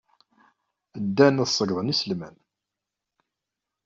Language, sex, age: Kabyle, male, 40-49